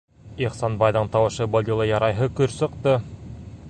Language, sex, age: Bashkir, male, 30-39